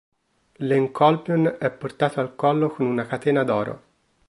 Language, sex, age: Italian, male, 19-29